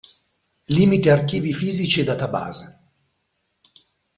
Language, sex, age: Italian, male, 40-49